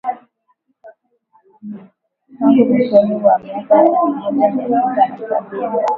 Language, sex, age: Swahili, female, 19-29